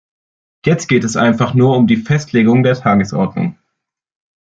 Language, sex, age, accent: German, male, under 19, Deutschland Deutsch